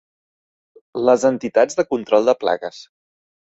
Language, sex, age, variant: Catalan, male, 30-39, Central